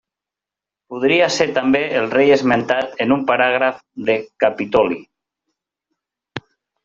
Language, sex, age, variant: Catalan, male, 50-59, Central